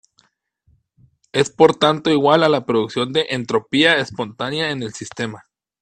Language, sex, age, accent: Spanish, male, 30-39, México